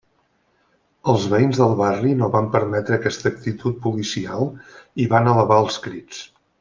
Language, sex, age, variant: Catalan, male, 60-69, Central